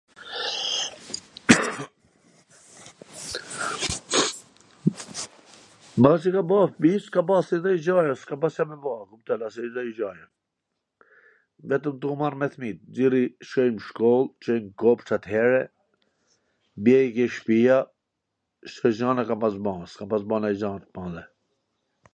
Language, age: Gheg Albanian, 40-49